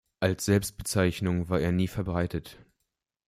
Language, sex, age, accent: German, male, 19-29, Deutschland Deutsch